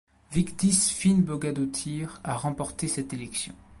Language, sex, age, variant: French, male, 19-29, Français de métropole